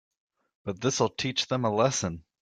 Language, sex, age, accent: English, male, 19-29, United States English